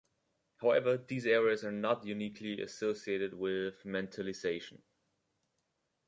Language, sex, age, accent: English, male, 19-29, United States English